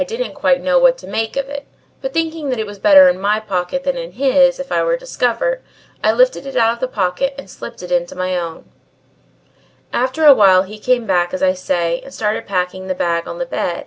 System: none